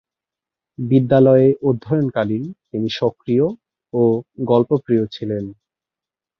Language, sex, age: Bengali, male, 19-29